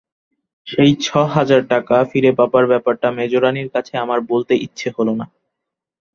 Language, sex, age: Bengali, male, under 19